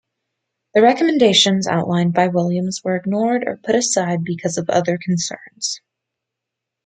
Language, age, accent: English, 19-29, United States English